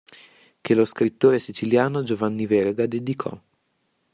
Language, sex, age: Italian, male, under 19